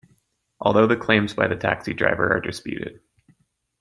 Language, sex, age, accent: English, male, 19-29, United States English